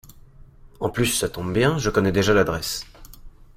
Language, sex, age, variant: French, male, under 19, Français de métropole